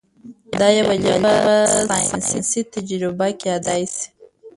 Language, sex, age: Pashto, female, under 19